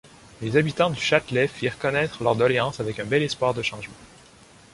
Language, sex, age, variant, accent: French, male, 19-29, Français d'Amérique du Nord, Français du Canada